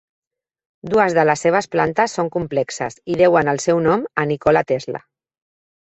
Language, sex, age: Catalan, female, 40-49